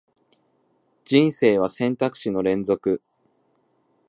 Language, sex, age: Japanese, male, 19-29